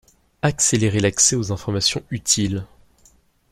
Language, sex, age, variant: French, male, under 19, Français de métropole